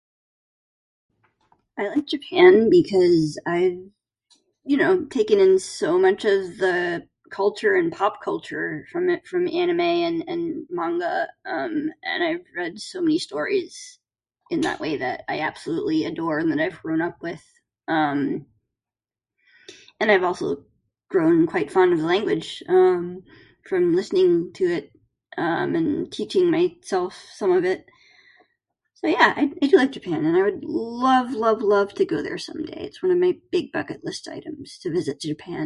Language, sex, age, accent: English, female, 30-39, United States English